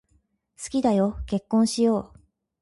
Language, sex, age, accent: Japanese, female, 30-39, 標準語